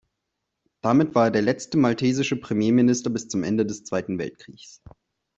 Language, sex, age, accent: German, male, 19-29, Deutschland Deutsch